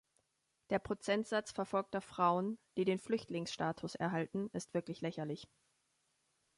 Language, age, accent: German, 30-39, Deutschland Deutsch